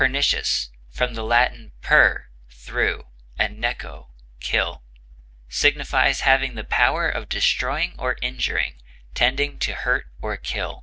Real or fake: real